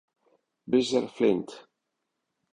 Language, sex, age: Italian, male, 50-59